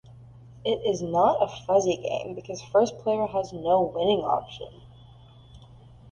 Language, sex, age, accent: English, female, 19-29, United States English